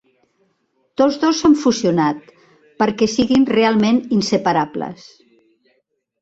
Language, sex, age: Catalan, female, 60-69